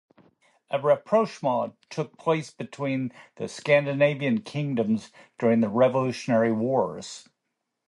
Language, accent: English, United States English